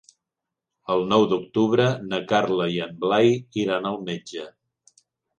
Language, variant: Catalan, Central